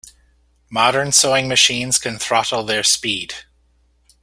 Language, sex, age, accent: English, male, 40-49, Canadian English